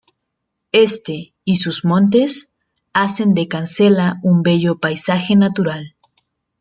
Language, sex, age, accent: Spanish, female, 19-29, México